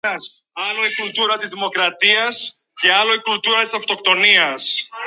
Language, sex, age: Greek, male, 19-29